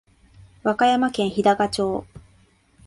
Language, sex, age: Japanese, female, 19-29